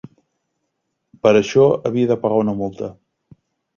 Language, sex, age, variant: Catalan, male, 30-39, Central